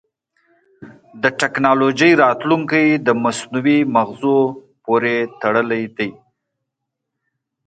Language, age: Pashto, 40-49